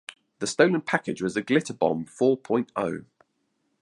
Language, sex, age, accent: English, male, 40-49, England English